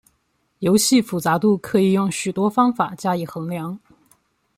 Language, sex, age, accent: Chinese, female, 19-29, 出生地：江西省